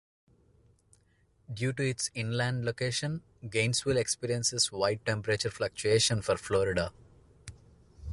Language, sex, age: English, male, 30-39